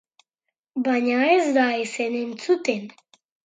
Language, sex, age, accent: Basque, female, under 19, Erdialdekoa edo Nafarra (Gipuzkoa, Nafarroa)